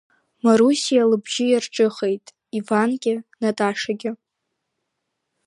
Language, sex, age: Abkhazian, female, under 19